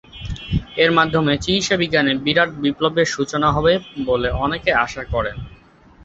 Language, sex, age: Bengali, male, under 19